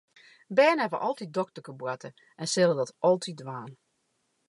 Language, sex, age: Western Frisian, female, 40-49